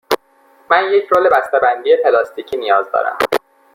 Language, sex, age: Persian, male, 19-29